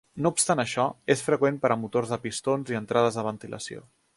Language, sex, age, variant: Catalan, male, 30-39, Central